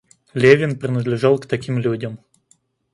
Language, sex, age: Russian, male, 30-39